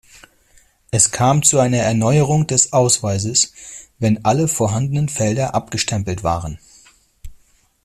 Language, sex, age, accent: German, male, 40-49, Deutschland Deutsch